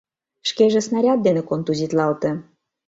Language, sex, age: Mari, female, 40-49